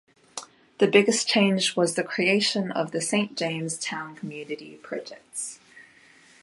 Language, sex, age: English, female, 19-29